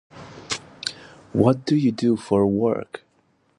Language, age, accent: English, 19-29, United States English